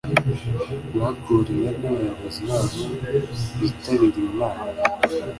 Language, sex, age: Kinyarwanda, male, under 19